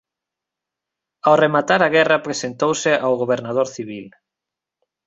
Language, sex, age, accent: Galician, male, 30-39, Normativo (estándar)